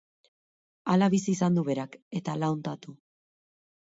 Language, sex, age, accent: Basque, female, 19-29, Mendebalekoa (Araba, Bizkaia, Gipuzkoako mendebaleko herri batzuk)